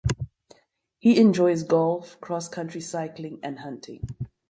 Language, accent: English, Southern African (South Africa, Zimbabwe, Namibia)